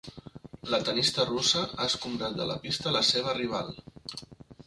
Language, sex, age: Catalan, male, 40-49